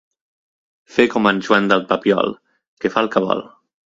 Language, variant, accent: Catalan, Central, central